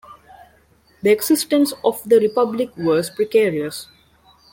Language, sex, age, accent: English, female, 19-29, India and South Asia (India, Pakistan, Sri Lanka)